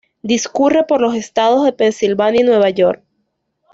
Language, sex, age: Spanish, female, 19-29